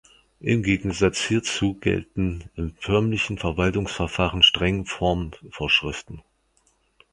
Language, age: German, 40-49